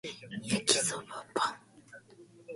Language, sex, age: Japanese, female, 19-29